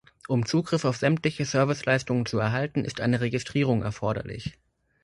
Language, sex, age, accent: German, male, 30-39, Deutschland Deutsch